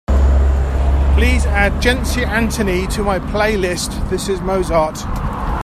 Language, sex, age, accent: English, male, 50-59, England English